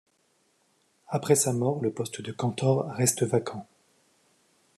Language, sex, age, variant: French, male, 30-39, Français de métropole